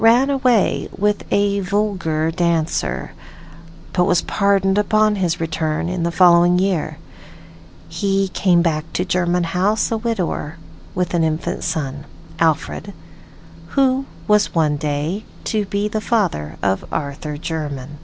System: none